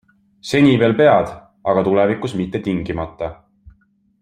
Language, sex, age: Estonian, male, 19-29